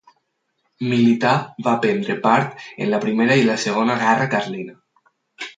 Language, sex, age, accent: Catalan, male, 19-29, valencià